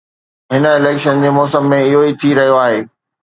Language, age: Sindhi, 40-49